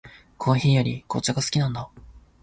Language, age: Japanese, 19-29